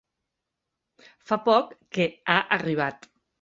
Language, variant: Catalan, Central